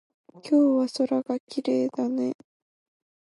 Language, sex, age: Japanese, female, 19-29